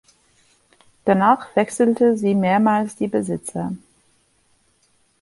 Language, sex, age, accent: German, female, 30-39, Amerikanisches Deutsch